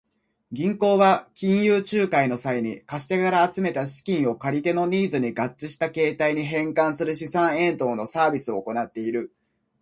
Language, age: Japanese, 19-29